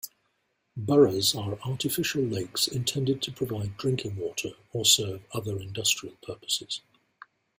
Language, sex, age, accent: English, male, 50-59, England English